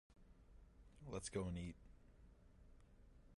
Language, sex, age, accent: English, male, 19-29, United States English